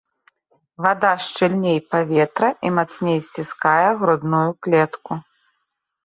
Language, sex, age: Belarusian, female, 30-39